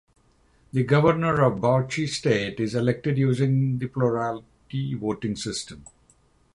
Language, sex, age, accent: English, male, 50-59, United States English; England English